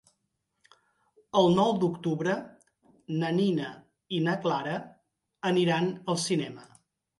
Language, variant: Catalan, Central